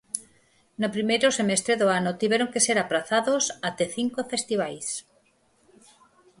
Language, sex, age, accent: Galician, female, 50-59, Normativo (estándar)